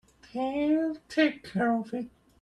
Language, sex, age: English, male, 19-29